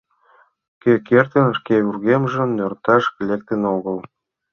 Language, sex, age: Mari, male, 40-49